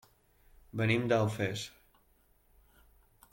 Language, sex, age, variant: Catalan, male, 30-39, Balear